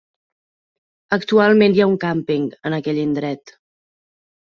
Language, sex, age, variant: Catalan, female, 19-29, Central